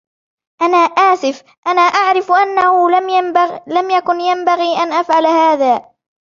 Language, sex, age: Arabic, female, 19-29